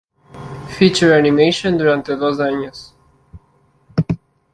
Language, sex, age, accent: Spanish, male, 19-29, Andino-Pacífico: Colombia, Perú, Ecuador, oeste de Bolivia y Venezuela andina